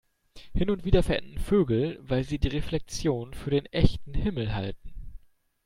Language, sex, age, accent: German, male, 19-29, Deutschland Deutsch